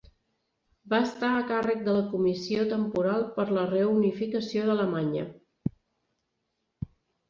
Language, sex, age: Catalan, female, 40-49